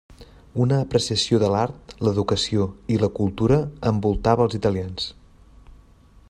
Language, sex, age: Catalan, male, 30-39